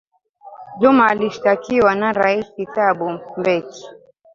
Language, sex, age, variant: Swahili, female, 19-29, Kiswahili cha Bara ya Kenya